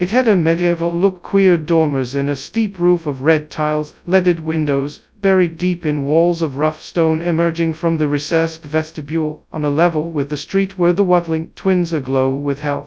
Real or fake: fake